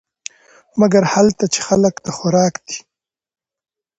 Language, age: Pashto, 19-29